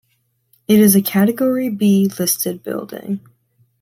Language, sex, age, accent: English, female, 19-29, United States English